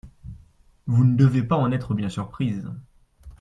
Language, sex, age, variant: French, male, 19-29, Français de métropole